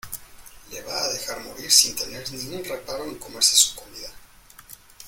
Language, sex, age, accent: Spanish, male, 19-29, México